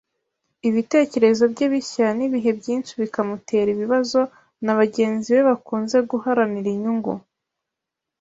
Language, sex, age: Kinyarwanda, female, 19-29